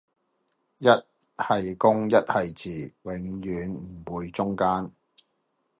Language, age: Cantonese, 40-49